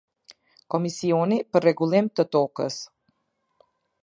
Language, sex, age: Albanian, female, 30-39